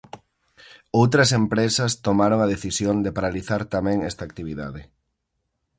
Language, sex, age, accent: Galician, male, 19-29, Oriental (común en zona oriental)